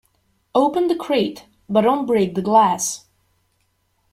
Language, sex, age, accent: English, female, 30-39, United States English